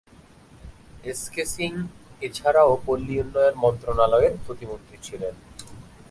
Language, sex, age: Bengali, male, 19-29